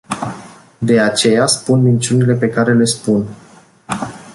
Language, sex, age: Romanian, male, 19-29